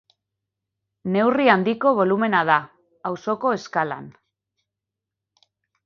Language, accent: Basque, Mendebalekoa (Araba, Bizkaia, Gipuzkoako mendebaleko herri batzuk)